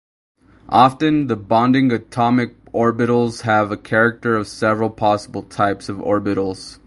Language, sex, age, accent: English, male, 19-29, United States English